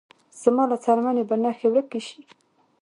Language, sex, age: Pashto, female, 19-29